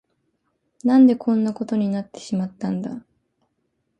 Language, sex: Japanese, female